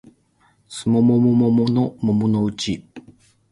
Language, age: Japanese, 30-39